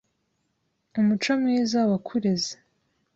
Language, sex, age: Kinyarwanda, female, 19-29